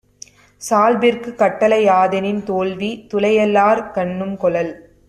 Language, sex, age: Tamil, female, 19-29